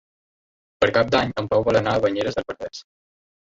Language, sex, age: Catalan, male, under 19